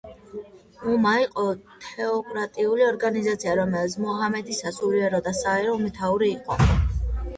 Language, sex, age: Georgian, female, under 19